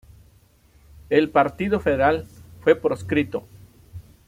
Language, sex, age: Spanish, male, 40-49